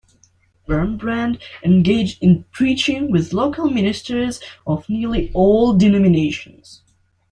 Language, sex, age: English, male, under 19